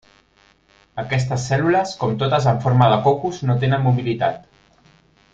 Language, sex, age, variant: Catalan, male, 40-49, Central